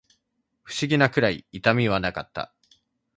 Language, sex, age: Japanese, male, 19-29